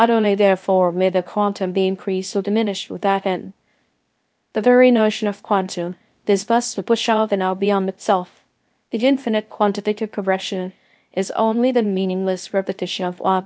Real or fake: fake